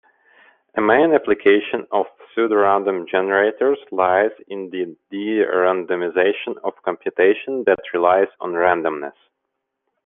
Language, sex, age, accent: English, male, 30-39, United States English